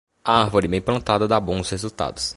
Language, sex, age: Portuguese, male, under 19